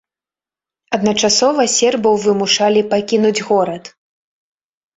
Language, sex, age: Belarusian, female, 19-29